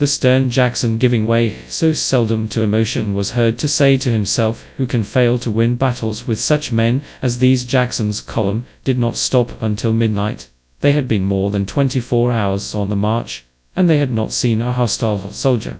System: TTS, FastPitch